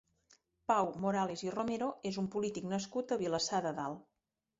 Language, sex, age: Catalan, female, 40-49